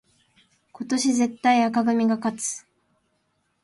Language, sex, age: Japanese, female, 19-29